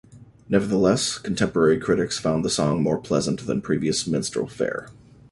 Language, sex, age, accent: English, male, 30-39, United States English